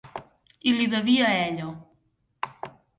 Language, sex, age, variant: Catalan, female, under 19, Central